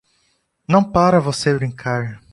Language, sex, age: Portuguese, male, 19-29